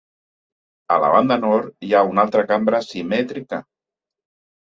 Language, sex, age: Catalan, male, 50-59